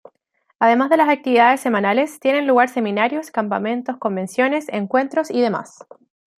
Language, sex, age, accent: Spanish, female, 19-29, Chileno: Chile, Cuyo